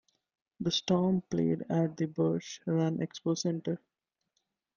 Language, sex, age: English, male, 19-29